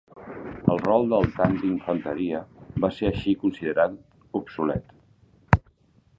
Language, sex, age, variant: Catalan, male, 40-49, Central